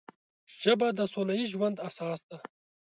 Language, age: Pashto, 19-29